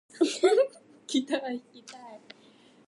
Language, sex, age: Japanese, female, 19-29